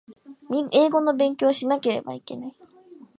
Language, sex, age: Japanese, female, 19-29